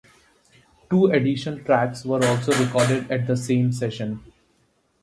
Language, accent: English, India and South Asia (India, Pakistan, Sri Lanka)